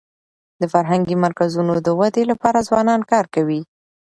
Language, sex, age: Pashto, female, 19-29